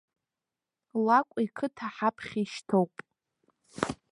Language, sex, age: Abkhazian, female, under 19